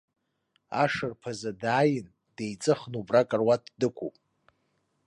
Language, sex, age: Abkhazian, male, 19-29